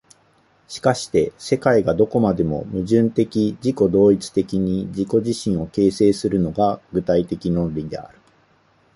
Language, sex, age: Japanese, male, 50-59